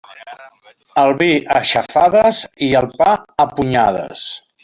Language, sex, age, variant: Catalan, male, 50-59, Nord-Occidental